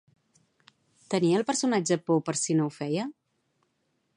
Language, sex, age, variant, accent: Catalan, female, 40-49, Central, central